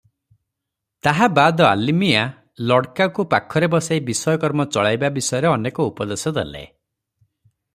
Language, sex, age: Odia, male, 30-39